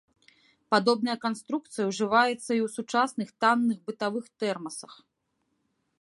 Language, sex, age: Belarusian, female, 30-39